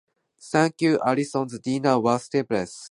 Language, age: English, 19-29